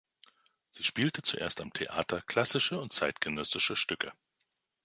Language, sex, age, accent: German, male, 40-49, Deutschland Deutsch